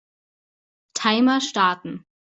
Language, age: German, under 19